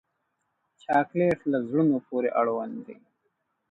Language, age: Pashto, 30-39